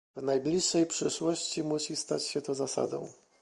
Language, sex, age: Polish, male, 30-39